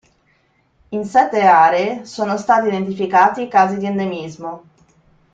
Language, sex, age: Italian, female, 40-49